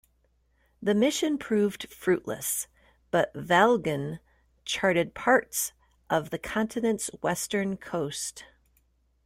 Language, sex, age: English, female, 50-59